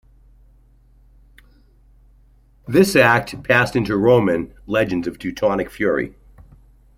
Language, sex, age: English, male, 40-49